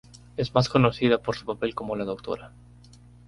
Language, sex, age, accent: Spanish, male, 19-29, Andino-Pacífico: Colombia, Perú, Ecuador, oeste de Bolivia y Venezuela andina